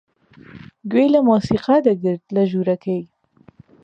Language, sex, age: Central Kurdish, female, 30-39